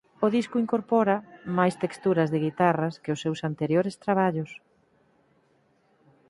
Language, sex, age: Galician, female, 50-59